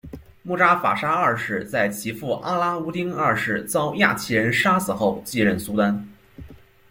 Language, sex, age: Chinese, male, under 19